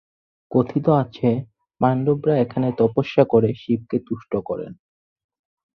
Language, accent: Bengali, প্রমিত বাংলা